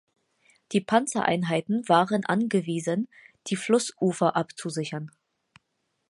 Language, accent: German, Deutschland Deutsch; Hochdeutsch